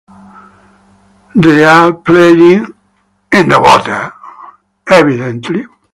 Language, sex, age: English, male, 60-69